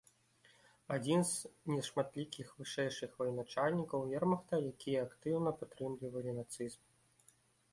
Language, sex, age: Belarusian, male, 19-29